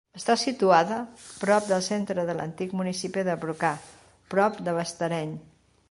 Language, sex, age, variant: Catalan, female, 60-69, Central